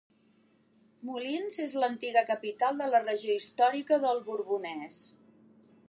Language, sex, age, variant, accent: Catalan, female, 40-49, Central, central